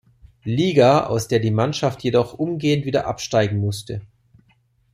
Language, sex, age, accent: German, male, 40-49, Deutschland Deutsch